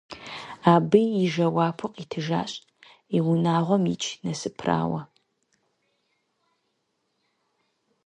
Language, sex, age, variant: Kabardian, female, 19-29, Адыгэбзэ (Къэбэрдей, Кирил, псоми зэдай)